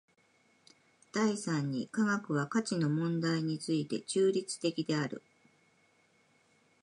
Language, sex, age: Japanese, female, 50-59